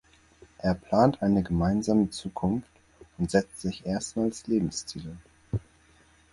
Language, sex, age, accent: German, male, 19-29, Deutschland Deutsch